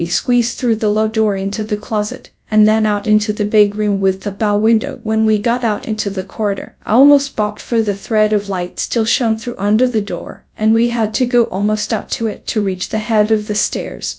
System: TTS, GradTTS